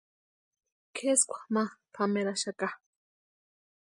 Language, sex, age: Western Highland Purepecha, female, 19-29